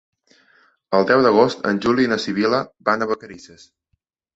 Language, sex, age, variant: Catalan, male, 19-29, Central